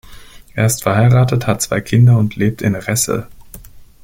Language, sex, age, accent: German, male, 30-39, Deutschland Deutsch